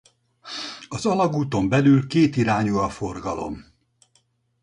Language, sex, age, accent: Hungarian, male, 70-79, budapesti